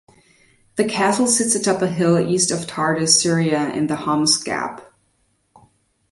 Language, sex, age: English, female, 19-29